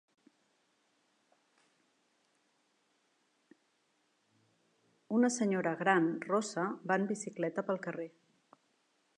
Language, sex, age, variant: Catalan, female, 40-49, Central